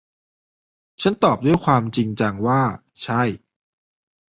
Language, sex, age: Thai, male, 30-39